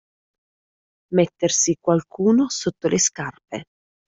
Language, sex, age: Italian, female, 30-39